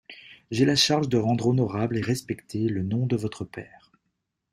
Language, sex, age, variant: French, male, 30-39, Français de métropole